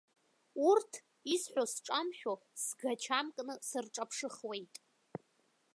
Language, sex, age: Abkhazian, female, under 19